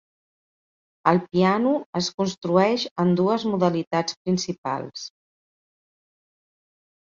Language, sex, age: Catalan, female, 50-59